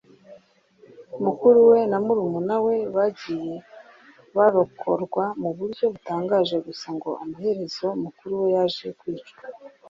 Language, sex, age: Kinyarwanda, female, 30-39